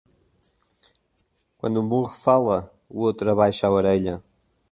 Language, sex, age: Portuguese, male, 19-29